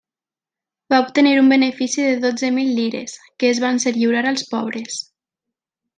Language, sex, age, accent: Catalan, female, 19-29, valencià